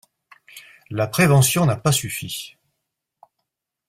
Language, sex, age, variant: French, male, 50-59, Français de métropole